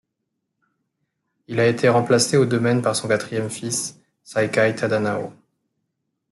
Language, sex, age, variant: French, male, 19-29, Français de métropole